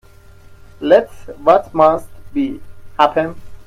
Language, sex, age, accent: English, male, 19-29, United States English